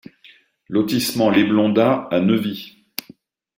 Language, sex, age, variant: French, male, 50-59, Français de métropole